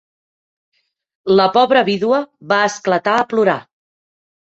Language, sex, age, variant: Catalan, female, 40-49, Central